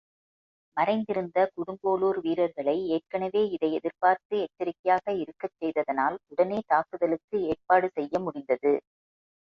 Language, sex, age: Tamil, female, 50-59